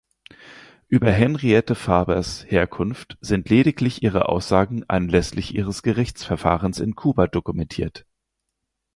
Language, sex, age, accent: German, male, 19-29, Deutschland Deutsch